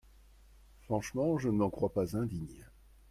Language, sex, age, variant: French, male, 50-59, Français de métropole